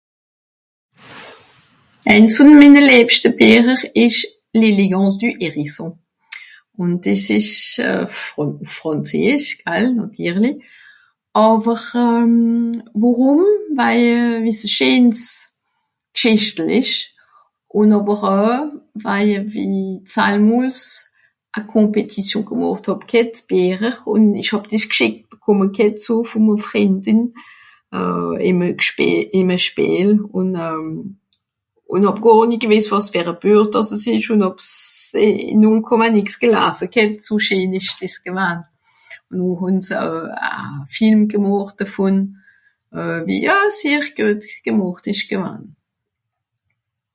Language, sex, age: Swiss German, female, 60-69